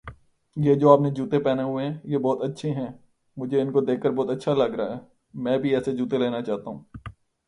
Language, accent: English, India and South Asia (India, Pakistan, Sri Lanka)